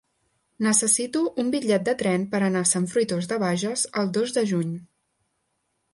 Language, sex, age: Catalan, female, 19-29